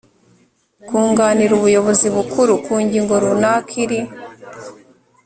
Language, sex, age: Kinyarwanda, female, 19-29